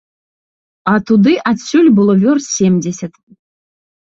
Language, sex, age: Belarusian, female, 19-29